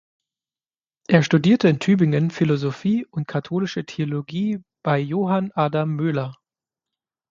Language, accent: German, Deutschland Deutsch